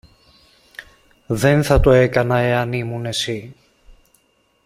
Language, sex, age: Greek, male, 40-49